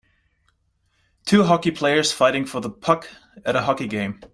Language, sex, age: English, male, 19-29